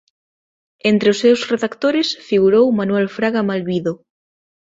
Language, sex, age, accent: Galician, female, 19-29, Normativo (estándar)